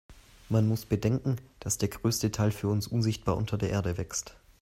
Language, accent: German, Deutschland Deutsch